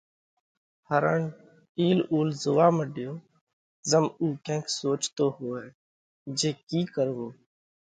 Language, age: Parkari Koli, 19-29